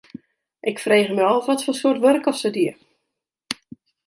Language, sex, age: Western Frisian, female, 40-49